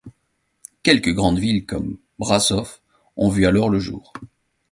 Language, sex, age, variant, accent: French, male, 40-49, Français d'Europe, Français de Belgique